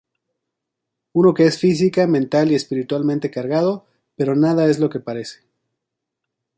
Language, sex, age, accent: Spanish, male, 30-39, México